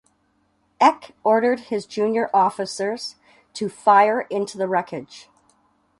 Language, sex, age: English, female, 50-59